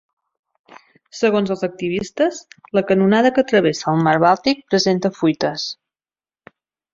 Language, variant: Catalan, Central